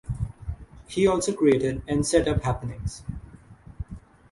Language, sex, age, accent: English, male, under 19, Canadian English; India and South Asia (India, Pakistan, Sri Lanka)